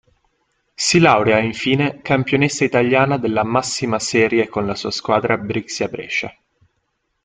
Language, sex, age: Italian, male, 19-29